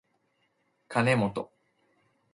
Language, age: Japanese, 19-29